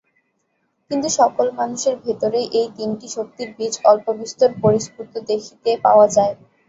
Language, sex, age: Bengali, female, 19-29